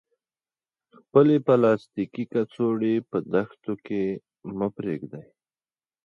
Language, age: Pashto, 30-39